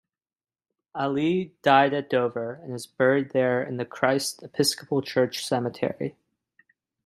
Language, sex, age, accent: English, male, 19-29, United States English